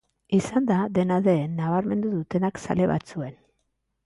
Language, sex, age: Basque, female, 40-49